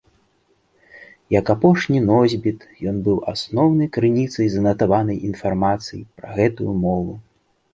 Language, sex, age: Belarusian, male, 30-39